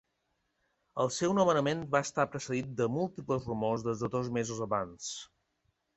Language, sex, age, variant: Catalan, male, 30-39, Balear